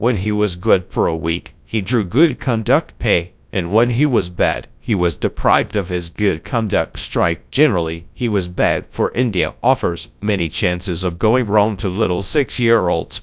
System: TTS, GradTTS